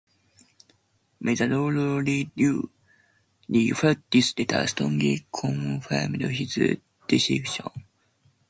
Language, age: English, under 19